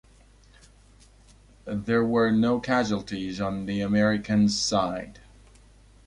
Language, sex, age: English, male, 19-29